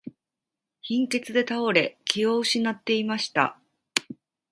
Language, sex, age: Japanese, female, 30-39